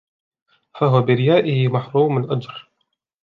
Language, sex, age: Arabic, male, 19-29